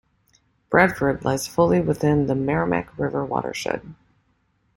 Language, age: English, 40-49